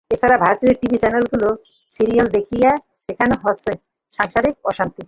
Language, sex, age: Bengali, female, 50-59